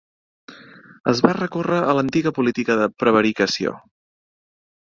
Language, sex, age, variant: Catalan, male, 30-39, Central